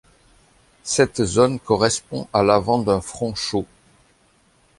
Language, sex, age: French, male, 50-59